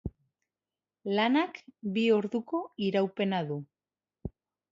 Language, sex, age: Basque, female, 30-39